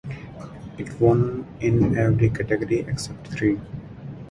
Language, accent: English, India and South Asia (India, Pakistan, Sri Lanka)